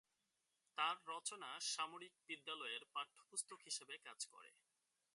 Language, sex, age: Bengali, male, 19-29